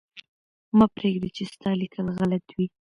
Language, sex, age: Pashto, female, 19-29